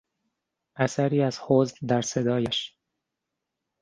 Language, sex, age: Persian, male, 30-39